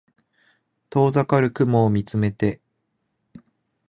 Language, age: Japanese, 19-29